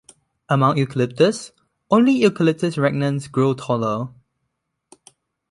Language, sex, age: English, male, under 19